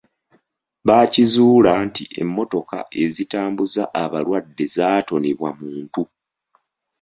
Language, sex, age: Ganda, male, 30-39